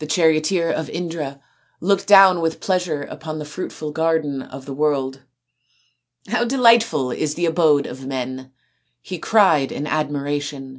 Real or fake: real